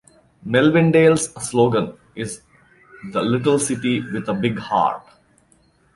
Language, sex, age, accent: English, male, 40-49, India and South Asia (India, Pakistan, Sri Lanka)